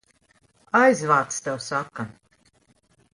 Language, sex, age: Latvian, female, 50-59